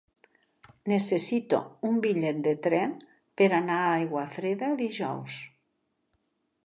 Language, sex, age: Catalan, female, 60-69